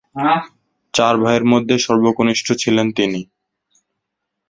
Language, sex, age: Bengali, male, 19-29